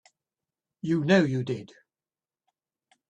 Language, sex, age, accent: English, male, 70-79, England English